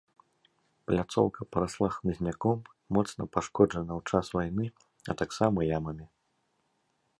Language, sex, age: Belarusian, male, 19-29